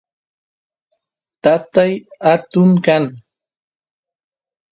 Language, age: Santiago del Estero Quichua, 40-49